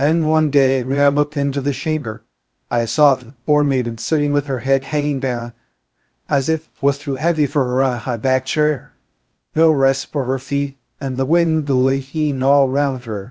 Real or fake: fake